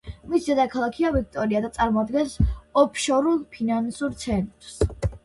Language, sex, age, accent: Georgian, female, under 19, მშვიდი